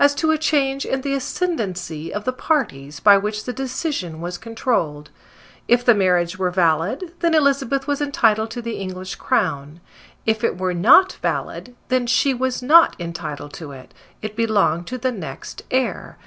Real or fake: real